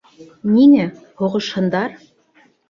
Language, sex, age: Bashkir, female, 30-39